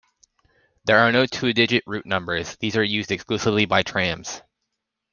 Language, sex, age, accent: English, male, 19-29, United States English